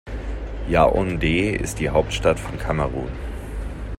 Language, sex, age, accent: German, male, 30-39, Deutschland Deutsch